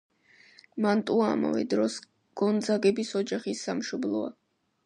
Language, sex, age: Georgian, female, under 19